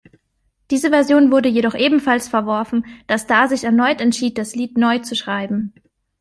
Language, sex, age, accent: German, female, 30-39, Deutschland Deutsch